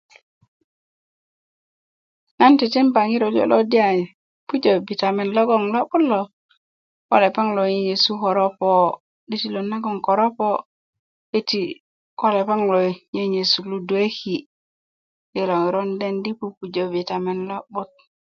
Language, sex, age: Kuku, female, 40-49